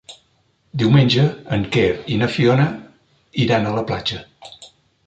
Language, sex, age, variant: Catalan, male, 60-69, Central